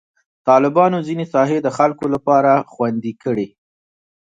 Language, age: Pashto, 30-39